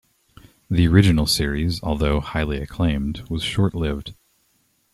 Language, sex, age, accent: English, male, 19-29, United States English